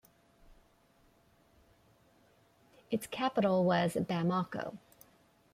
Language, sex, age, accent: English, female, 50-59, United States English